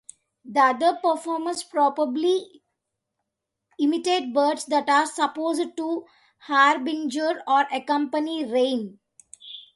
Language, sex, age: English, female, 19-29